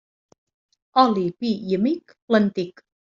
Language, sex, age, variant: Catalan, female, 40-49, Central